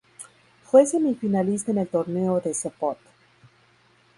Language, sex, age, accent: Spanish, female, 30-39, México